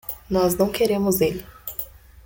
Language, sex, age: Portuguese, female, 19-29